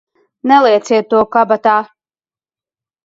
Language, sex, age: Latvian, female, 30-39